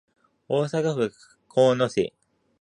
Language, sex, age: Japanese, male, 19-29